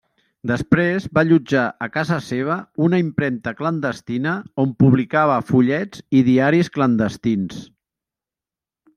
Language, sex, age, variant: Catalan, male, 50-59, Central